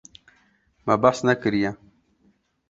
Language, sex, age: Kurdish, male, 19-29